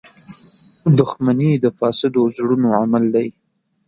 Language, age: Pashto, 19-29